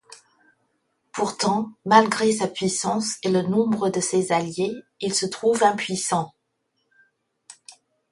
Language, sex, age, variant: French, female, 50-59, Français de métropole